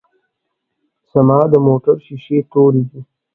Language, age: Pashto, 40-49